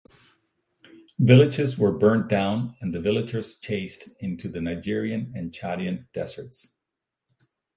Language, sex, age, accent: English, male, 40-49, Irish English